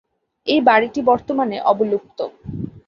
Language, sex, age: Bengali, female, under 19